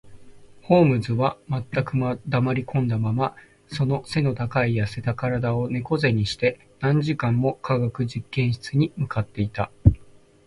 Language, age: Japanese, 19-29